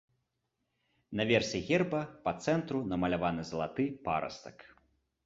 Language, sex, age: Belarusian, male, 30-39